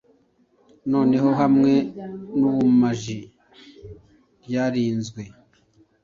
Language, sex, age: Kinyarwanda, male, 40-49